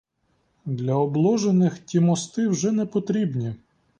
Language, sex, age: Ukrainian, male, 30-39